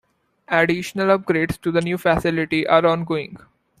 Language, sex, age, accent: English, male, 19-29, India and South Asia (India, Pakistan, Sri Lanka)